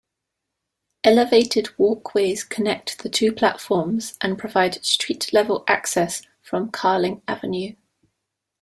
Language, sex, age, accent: English, female, 19-29, England English